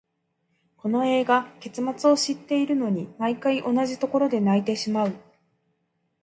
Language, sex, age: Japanese, female, 30-39